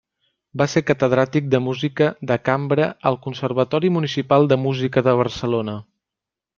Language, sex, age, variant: Catalan, male, 19-29, Central